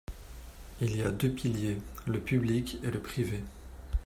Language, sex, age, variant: French, male, 40-49, Français de métropole